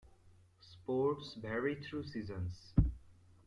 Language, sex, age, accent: English, male, 19-29, United States English